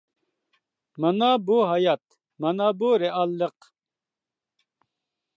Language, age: Uyghur, 40-49